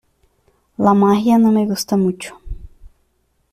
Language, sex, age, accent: Spanish, female, under 19, México